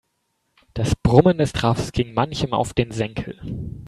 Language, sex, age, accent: German, male, 19-29, Deutschland Deutsch